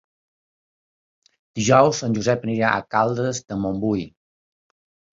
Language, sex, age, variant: Catalan, male, 50-59, Balear